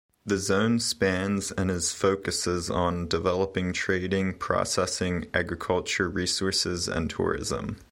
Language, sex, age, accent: English, male, 19-29, United States English